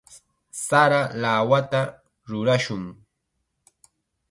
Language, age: Chiquián Ancash Quechua, 19-29